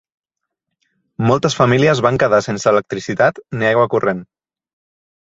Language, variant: Catalan, Central